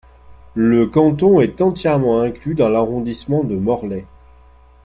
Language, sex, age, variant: French, male, 40-49, Français de métropole